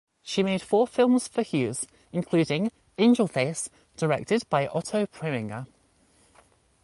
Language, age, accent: English, 19-29, England English